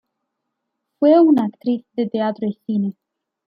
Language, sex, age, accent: Spanish, female, 19-29, España: Sur peninsular (Andalucia, Extremadura, Murcia)